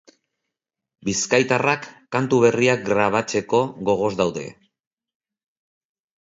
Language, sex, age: Basque, male, 50-59